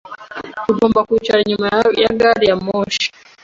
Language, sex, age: Kinyarwanda, female, 19-29